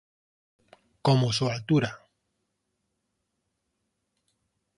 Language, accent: Spanish, España: Centro-Sur peninsular (Madrid, Toledo, Castilla-La Mancha)